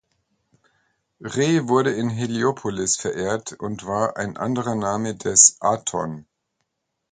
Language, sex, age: German, male, 40-49